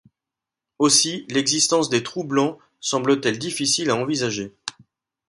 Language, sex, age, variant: French, male, 50-59, Français de métropole